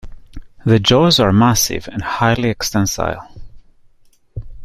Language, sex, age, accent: English, male, 30-39, England English